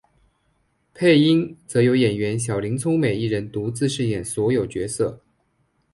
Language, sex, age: Chinese, male, 19-29